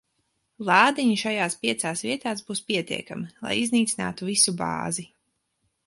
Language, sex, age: Latvian, female, 19-29